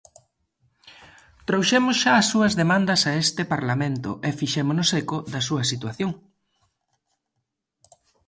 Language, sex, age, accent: Galician, male, 19-29, Normativo (estándar)